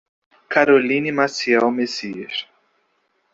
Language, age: Portuguese, 19-29